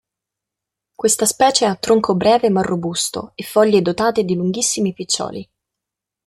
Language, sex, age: Italian, female, 19-29